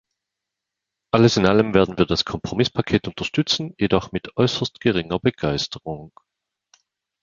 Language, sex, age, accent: German, male, 50-59, Schweizerdeutsch